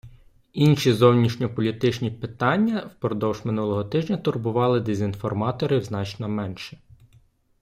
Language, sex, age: Ukrainian, male, 19-29